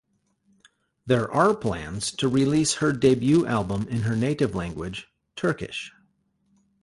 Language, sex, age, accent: English, male, 40-49, United States English